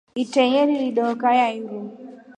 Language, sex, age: Rombo, female, 19-29